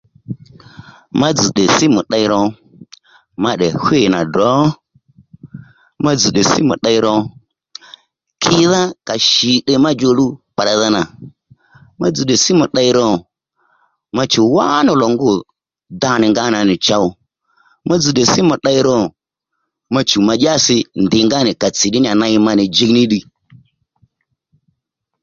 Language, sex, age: Lendu, male, 60-69